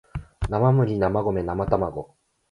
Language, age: Japanese, 19-29